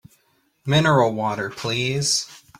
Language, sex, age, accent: English, male, under 19, United States English